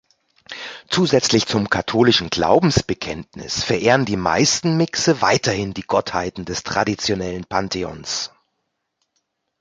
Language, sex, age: German, male, 40-49